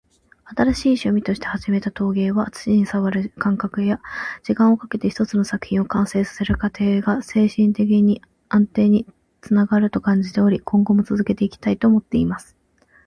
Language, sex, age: Japanese, female, 19-29